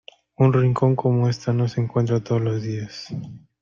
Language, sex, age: Spanish, male, 19-29